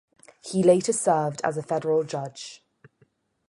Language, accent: English, England English